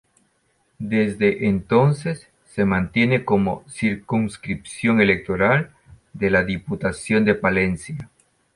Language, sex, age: Spanish, male, 50-59